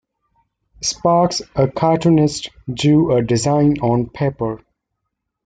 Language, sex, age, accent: English, male, 19-29, United States English